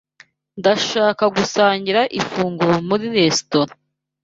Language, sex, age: Kinyarwanda, female, 19-29